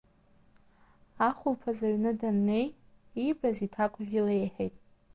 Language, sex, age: Abkhazian, female, under 19